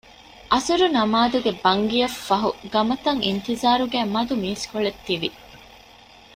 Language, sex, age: Divehi, female, 19-29